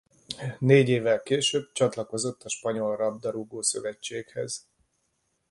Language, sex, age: Hungarian, male, 50-59